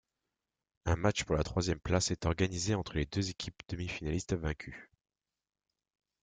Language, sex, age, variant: French, male, 19-29, Français de métropole